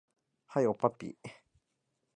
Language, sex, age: Japanese, male, 19-29